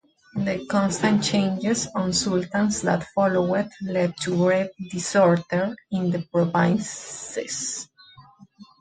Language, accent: English, United States English